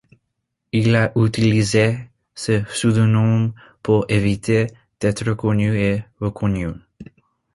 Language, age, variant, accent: French, 19-29, Français d'Amérique du Nord, Français des États-Unis